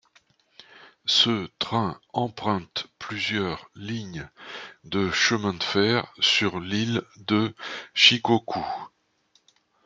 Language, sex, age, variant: French, male, 60-69, Français de métropole